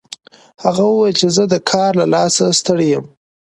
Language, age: Pashto, 19-29